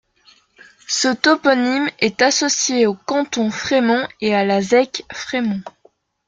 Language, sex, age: French, female, 19-29